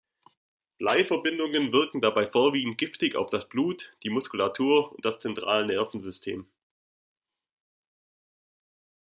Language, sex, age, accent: German, male, 19-29, Deutschland Deutsch